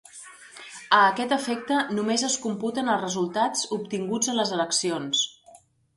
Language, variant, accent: Catalan, Central, central